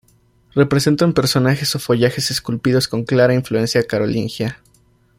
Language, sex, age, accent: Spanish, male, 19-29, México